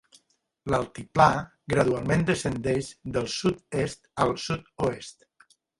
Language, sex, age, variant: Catalan, male, 60-69, Nord-Occidental